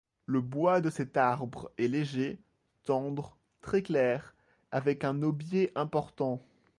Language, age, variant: French, 19-29, Français de métropole